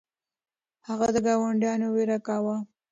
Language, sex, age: Pashto, female, 30-39